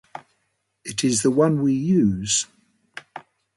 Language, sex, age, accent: English, male, 70-79, England English